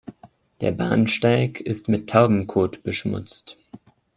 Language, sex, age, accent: German, male, 19-29, Deutschland Deutsch